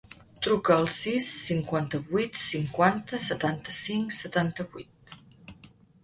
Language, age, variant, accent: Catalan, 40-49, Central, central